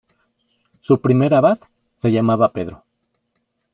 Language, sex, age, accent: Spanish, male, 50-59, México